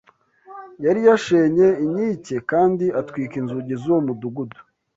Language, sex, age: Kinyarwanda, male, 19-29